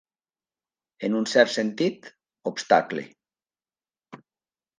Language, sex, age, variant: Catalan, male, 40-49, Nord-Occidental